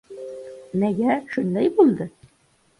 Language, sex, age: Uzbek, male, under 19